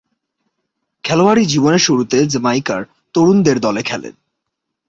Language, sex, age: Bengali, male, 19-29